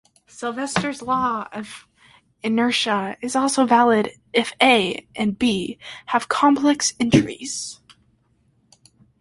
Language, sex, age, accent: English, male, under 19, United States English